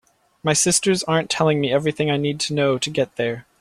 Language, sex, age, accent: English, male, 19-29, United States English